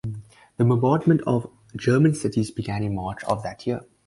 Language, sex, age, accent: English, male, under 19, Southern African (South Africa, Zimbabwe, Namibia)